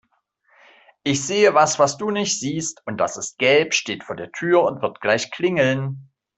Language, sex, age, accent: German, male, 40-49, Deutschland Deutsch